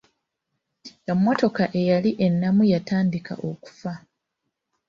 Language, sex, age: Ganda, female, 19-29